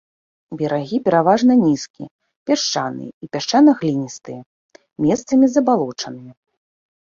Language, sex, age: Belarusian, female, 30-39